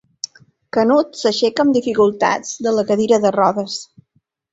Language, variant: Catalan, Balear